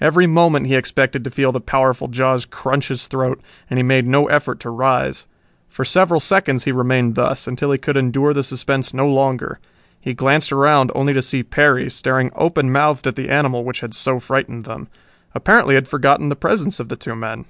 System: none